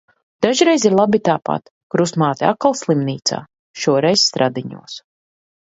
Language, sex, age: Latvian, female, 40-49